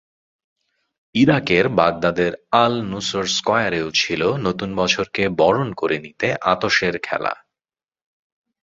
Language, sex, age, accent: Bengali, male, 30-39, চলিত